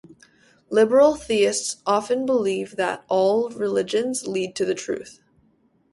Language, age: English, 19-29